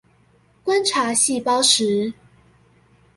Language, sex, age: Chinese, female, under 19